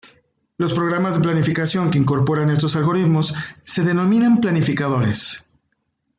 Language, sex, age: Spanish, male, 40-49